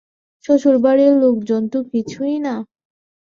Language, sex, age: Bengali, female, 19-29